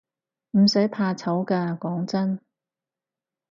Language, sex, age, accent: Cantonese, female, 30-39, 广州音